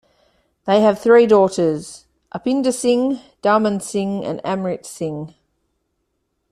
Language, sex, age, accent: English, female, 30-39, Australian English